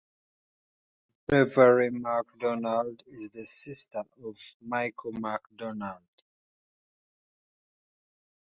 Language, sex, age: English, male, 19-29